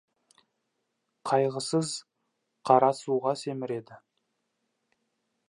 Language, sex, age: Kazakh, male, 19-29